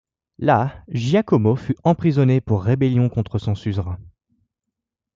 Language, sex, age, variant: French, male, 19-29, Français de métropole